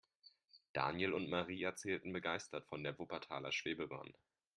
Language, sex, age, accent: German, male, 19-29, Deutschland Deutsch